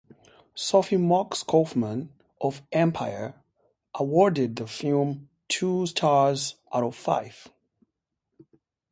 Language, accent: English, Southern African (South Africa, Zimbabwe, Namibia)